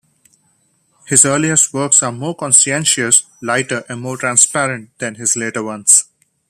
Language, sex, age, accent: English, male, 19-29, India and South Asia (India, Pakistan, Sri Lanka)